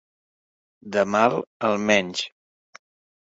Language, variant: Catalan, Central